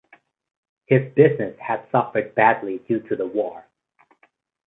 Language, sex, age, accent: English, male, 30-39, Canadian English